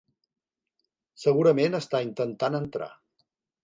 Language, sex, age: Catalan, male, 50-59